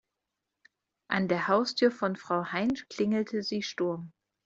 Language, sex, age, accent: German, female, 30-39, Deutschland Deutsch